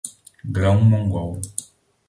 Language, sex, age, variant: Portuguese, male, 30-39, Portuguese (Brasil)